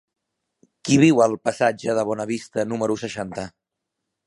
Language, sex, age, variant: Catalan, male, 30-39, Central